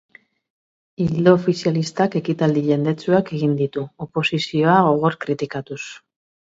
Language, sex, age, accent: Basque, female, 30-39, Mendebalekoa (Araba, Bizkaia, Gipuzkoako mendebaleko herri batzuk)